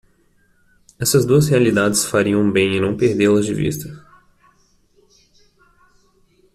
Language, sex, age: Portuguese, male, 19-29